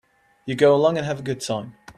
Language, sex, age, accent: English, male, 19-29, England English